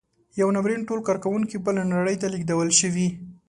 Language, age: Pashto, 19-29